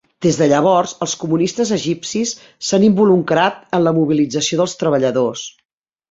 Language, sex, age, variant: Catalan, female, 50-59, Central